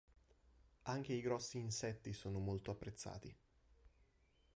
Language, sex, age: Italian, male, 19-29